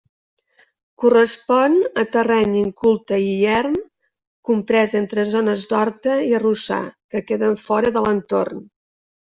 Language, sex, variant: Catalan, female, Central